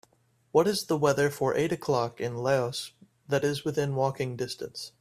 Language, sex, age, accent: English, male, 19-29, United States English